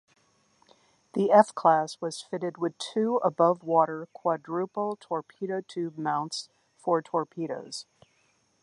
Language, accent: English, United States English